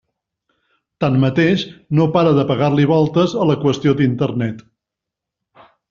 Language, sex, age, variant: Catalan, male, 50-59, Central